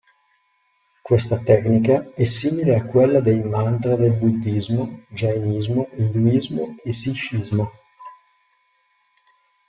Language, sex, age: Italian, male, 40-49